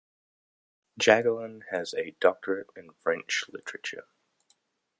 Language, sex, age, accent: English, male, 30-39, New Zealand English